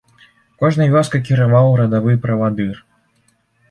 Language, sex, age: Belarusian, male, under 19